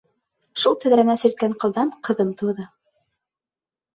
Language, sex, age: Bashkir, female, 19-29